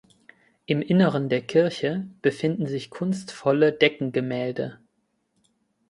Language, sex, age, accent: German, male, 19-29, Deutschland Deutsch